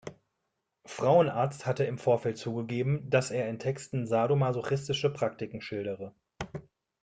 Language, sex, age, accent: German, male, 30-39, Deutschland Deutsch